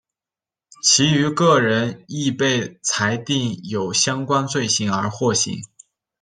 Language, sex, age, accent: Chinese, male, 19-29, 出生地：山西省